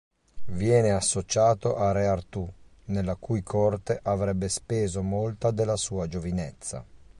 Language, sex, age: Italian, male, 40-49